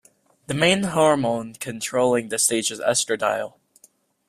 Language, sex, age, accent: English, male, under 19, United States English